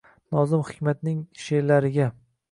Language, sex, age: Uzbek, male, 19-29